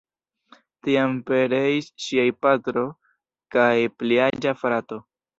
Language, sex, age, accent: Esperanto, male, 19-29, Internacia